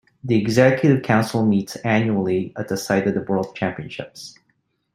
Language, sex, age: English, male, 40-49